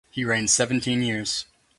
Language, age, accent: English, 19-29, United States English